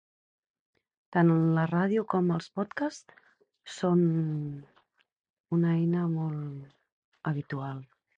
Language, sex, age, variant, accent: Catalan, female, 40-49, Central, Camp de Tarragona